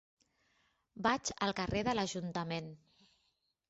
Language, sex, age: Catalan, female, 30-39